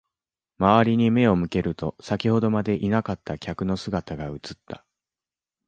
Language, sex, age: Japanese, male, 19-29